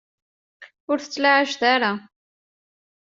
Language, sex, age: Kabyle, female, 19-29